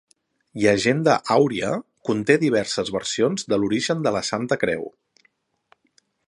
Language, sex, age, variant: Catalan, male, 40-49, Central